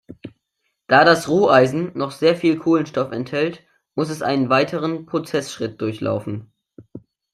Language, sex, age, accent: German, male, under 19, Deutschland Deutsch